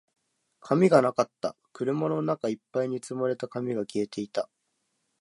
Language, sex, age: Japanese, male, 19-29